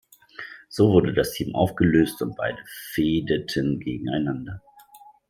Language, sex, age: German, male, 40-49